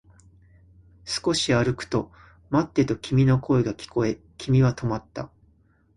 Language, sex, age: Japanese, male, 30-39